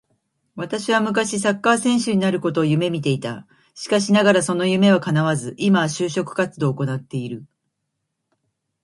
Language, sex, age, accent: Japanese, female, 50-59, 標準語; 東京